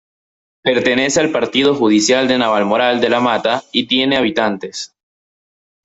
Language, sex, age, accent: Spanish, male, 19-29, Andino-Pacífico: Colombia, Perú, Ecuador, oeste de Bolivia y Venezuela andina